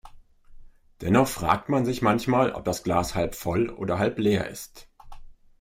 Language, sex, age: German, male, 30-39